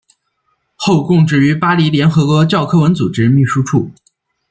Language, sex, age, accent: Chinese, male, 19-29, 出生地：山西省